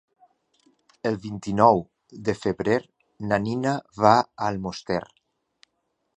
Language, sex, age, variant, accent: Catalan, male, 50-59, Valencià central, valencià